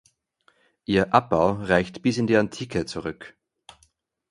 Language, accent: German, Österreichisches Deutsch